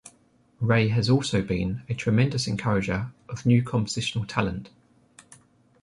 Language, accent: English, England English